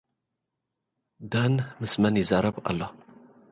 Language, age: Tigrinya, 40-49